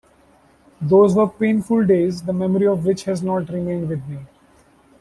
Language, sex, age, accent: English, male, 19-29, India and South Asia (India, Pakistan, Sri Lanka)